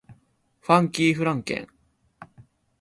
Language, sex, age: Japanese, male, 19-29